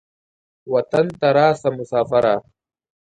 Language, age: Pashto, 19-29